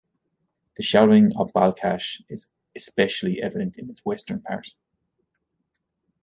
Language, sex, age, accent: English, male, 30-39, Irish English